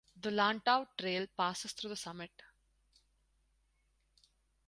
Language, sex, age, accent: English, female, 19-29, India and South Asia (India, Pakistan, Sri Lanka)